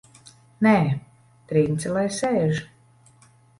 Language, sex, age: Latvian, female, 50-59